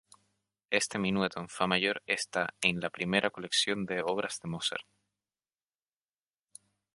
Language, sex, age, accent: Spanish, male, 19-29, España: Islas Canarias